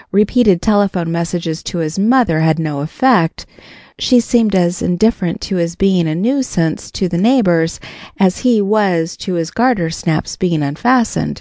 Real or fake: real